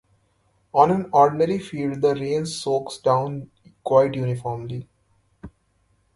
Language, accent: English, India and South Asia (India, Pakistan, Sri Lanka)